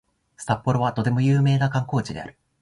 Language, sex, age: Japanese, male, 19-29